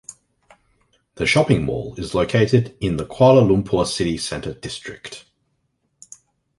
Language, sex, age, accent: English, male, 30-39, Australian English